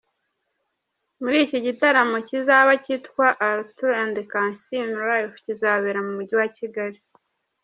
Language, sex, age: Kinyarwanda, male, 30-39